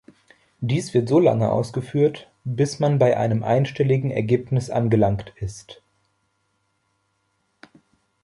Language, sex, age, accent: German, male, 30-39, Deutschland Deutsch